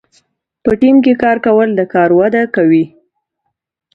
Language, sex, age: Pashto, female, 19-29